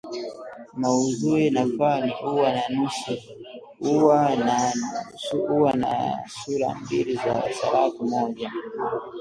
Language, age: Swahili, 19-29